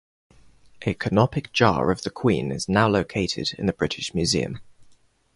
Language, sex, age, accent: English, male, 19-29, England English